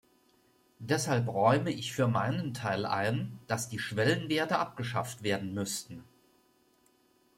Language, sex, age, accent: German, male, 50-59, Deutschland Deutsch